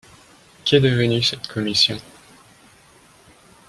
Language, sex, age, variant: French, male, 19-29, Français de métropole